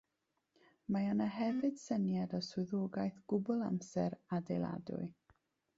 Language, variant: Welsh, South-Western Welsh